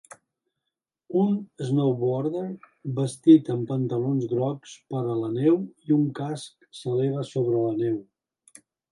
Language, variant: Catalan, Central